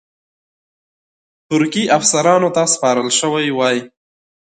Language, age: Pashto, 19-29